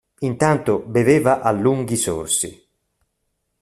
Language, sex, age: Italian, male, 40-49